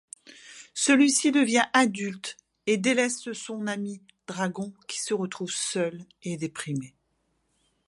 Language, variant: French, Français de métropole